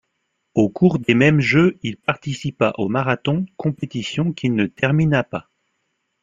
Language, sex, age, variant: French, male, 30-39, Français de métropole